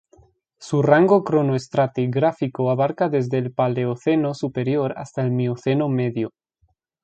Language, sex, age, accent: Spanish, male, 19-29, España: Centro-Sur peninsular (Madrid, Toledo, Castilla-La Mancha)